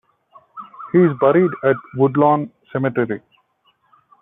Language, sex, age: English, male, 30-39